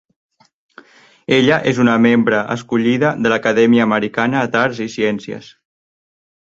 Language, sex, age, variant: Catalan, male, 30-39, Central